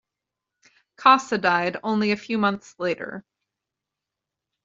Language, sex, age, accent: English, female, 30-39, United States English